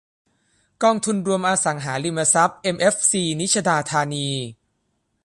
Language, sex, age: Thai, male, under 19